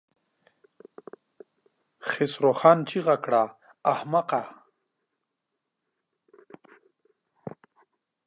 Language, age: Pashto, 30-39